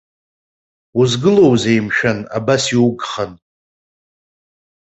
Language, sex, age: Abkhazian, male, 30-39